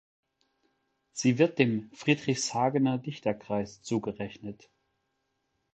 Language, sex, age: German, male, 40-49